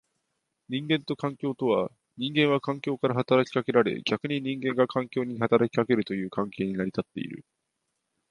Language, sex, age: Japanese, male, 19-29